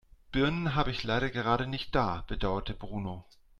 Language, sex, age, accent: German, male, 40-49, Deutschland Deutsch